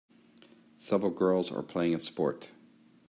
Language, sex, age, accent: English, male, 50-59, United States English